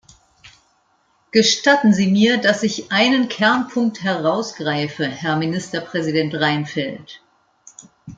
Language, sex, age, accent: German, male, under 19, Deutschland Deutsch